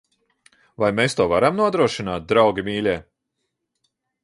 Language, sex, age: Latvian, male, 40-49